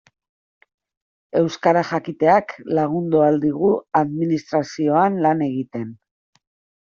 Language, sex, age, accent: Basque, female, 40-49, Erdialdekoa edo Nafarra (Gipuzkoa, Nafarroa)